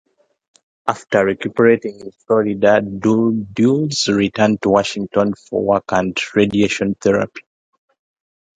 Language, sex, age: English, female, 19-29